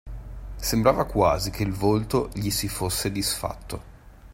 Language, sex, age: Italian, male, 30-39